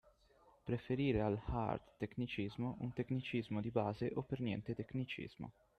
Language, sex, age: Italian, male, 19-29